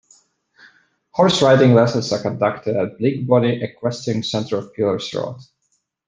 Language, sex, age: English, male, 19-29